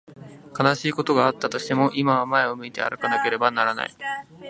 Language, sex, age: Japanese, male, 19-29